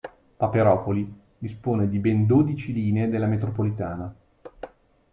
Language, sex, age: Italian, male, 40-49